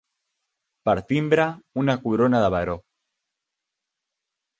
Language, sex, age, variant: Catalan, male, under 19, Central